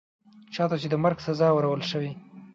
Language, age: Pashto, 19-29